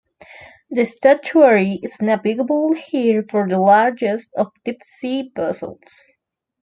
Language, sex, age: English, female, 19-29